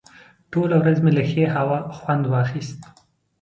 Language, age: Pashto, 30-39